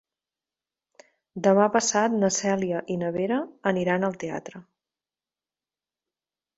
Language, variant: Catalan, Septentrional